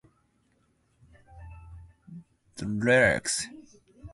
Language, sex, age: English, male, 19-29